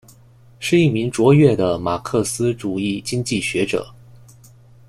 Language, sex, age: Chinese, male, 19-29